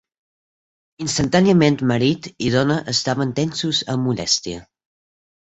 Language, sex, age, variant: Catalan, male, under 19, Central